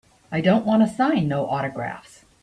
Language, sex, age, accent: English, female, 60-69, United States English